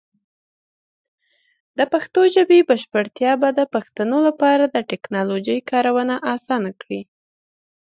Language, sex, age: Pashto, female, 30-39